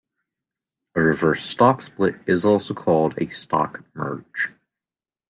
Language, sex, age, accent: English, male, 19-29, United States English